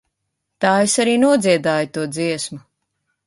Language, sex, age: Latvian, female, 30-39